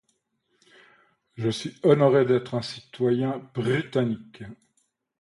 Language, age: French, 50-59